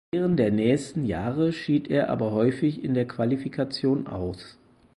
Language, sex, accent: German, male, Deutschland Deutsch